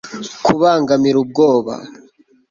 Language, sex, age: Kinyarwanda, male, 19-29